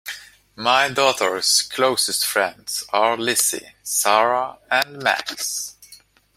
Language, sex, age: English, male, 40-49